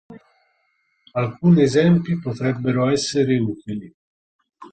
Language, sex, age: Italian, male, 30-39